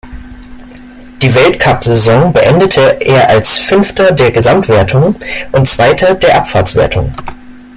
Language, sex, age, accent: German, male, 19-29, Deutschland Deutsch